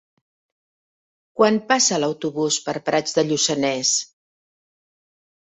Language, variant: Catalan, Central